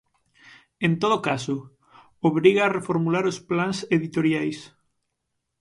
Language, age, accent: Galician, 19-29, Normativo (estándar)